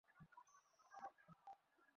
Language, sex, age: Bengali, male, 19-29